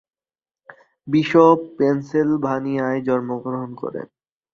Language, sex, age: Bengali, male, under 19